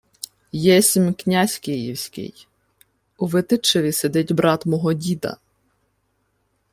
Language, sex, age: Ukrainian, female, 30-39